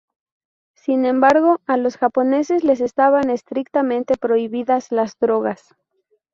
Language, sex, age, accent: Spanish, female, 19-29, México